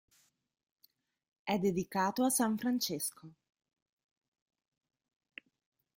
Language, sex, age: Italian, female, 30-39